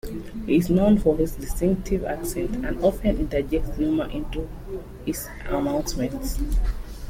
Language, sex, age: English, female, 40-49